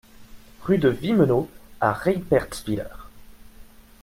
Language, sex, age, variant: French, male, 19-29, Français de métropole